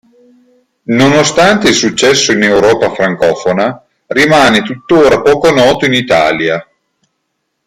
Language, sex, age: Italian, male, 40-49